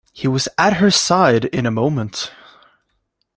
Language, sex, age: English, male, 19-29